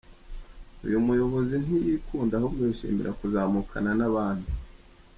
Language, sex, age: Kinyarwanda, male, 30-39